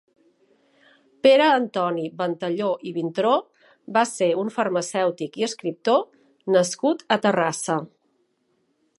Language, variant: Catalan, Central